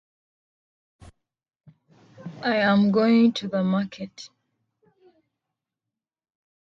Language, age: English, 19-29